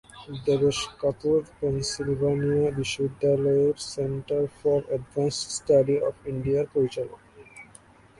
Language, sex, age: Bengali, male, 19-29